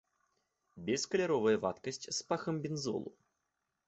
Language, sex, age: Belarusian, male, 19-29